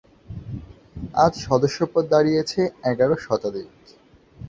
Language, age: Bengali, 19-29